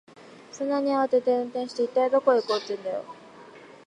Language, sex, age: Japanese, female, 19-29